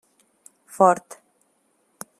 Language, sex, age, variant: Catalan, female, 40-49, Central